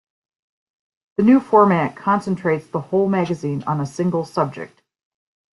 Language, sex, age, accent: English, female, 60-69, United States English